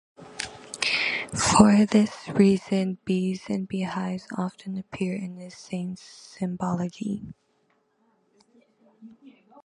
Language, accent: English, United States English